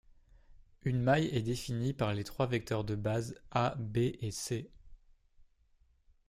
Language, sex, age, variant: French, female, 19-29, Français de métropole